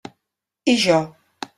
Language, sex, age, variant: Catalan, female, 50-59, Central